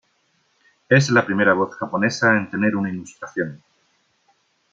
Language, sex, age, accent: Spanish, male, 40-49, España: Sur peninsular (Andalucia, Extremadura, Murcia)